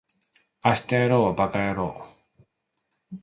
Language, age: Japanese, 40-49